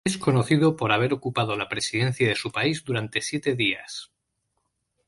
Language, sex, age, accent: Spanish, male, 30-39, España: Norte peninsular (Asturias, Castilla y León, Cantabria, País Vasco, Navarra, Aragón, La Rioja, Guadalajara, Cuenca)